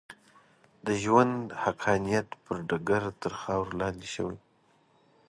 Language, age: Pashto, 19-29